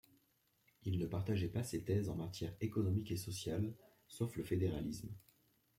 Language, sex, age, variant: French, male, 30-39, Français de métropole